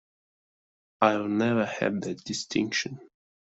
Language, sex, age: English, male, 19-29